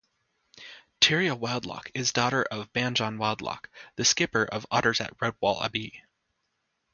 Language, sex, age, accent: English, male, under 19, United States English